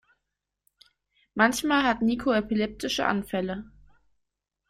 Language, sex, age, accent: German, female, 19-29, Deutschland Deutsch